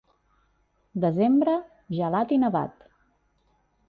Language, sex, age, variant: Catalan, female, 40-49, Central